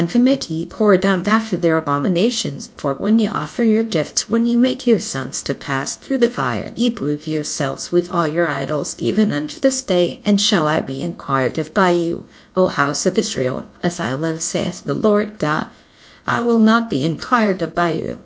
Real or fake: fake